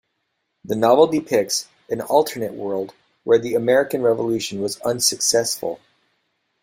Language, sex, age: English, male, 50-59